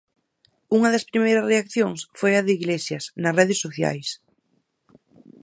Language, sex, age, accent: Galician, female, 19-29, Central (gheada); Normativo (estándar)